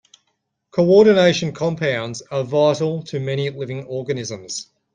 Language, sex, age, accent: English, male, 40-49, Australian English